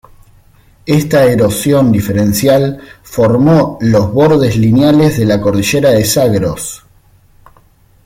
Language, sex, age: Spanish, male, 19-29